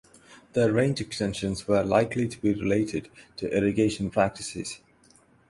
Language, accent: English, England English; India and South Asia (India, Pakistan, Sri Lanka)